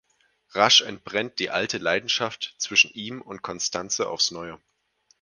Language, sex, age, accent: German, male, 19-29, Deutschland Deutsch